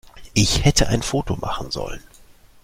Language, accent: German, Deutschland Deutsch